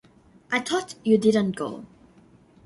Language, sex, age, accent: English, male, under 19, Singaporean English